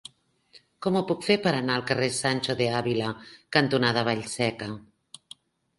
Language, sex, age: Catalan, female, 50-59